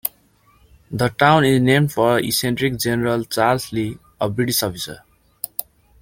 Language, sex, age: English, male, 19-29